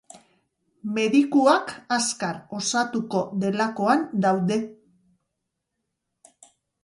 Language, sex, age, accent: Basque, female, 60-69, Mendebalekoa (Araba, Bizkaia, Gipuzkoako mendebaleko herri batzuk)